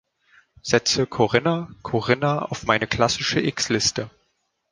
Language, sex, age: German, male, 19-29